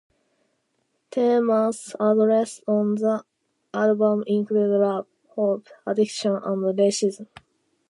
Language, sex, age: English, female, under 19